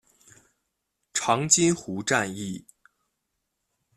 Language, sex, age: Chinese, male, 19-29